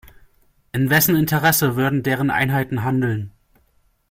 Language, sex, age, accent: German, male, 19-29, Deutschland Deutsch